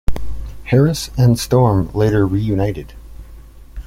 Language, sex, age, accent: English, male, 30-39, United States English